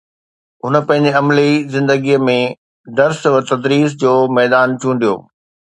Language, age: Sindhi, 40-49